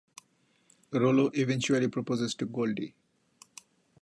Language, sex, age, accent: English, male, 50-59, India and South Asia (India, Pakistan, Sri Lanka)